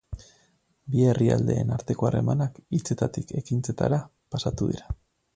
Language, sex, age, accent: Basque, male, 30-39, Mendebalekoa (Araba, Bizkaia, Gipuzkoako mendebaleko herri batzuk)